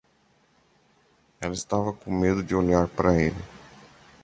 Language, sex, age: Portuguese, male, 30-39